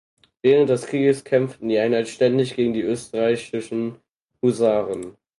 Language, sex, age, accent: German, male, under 19, Deutschland Deutsch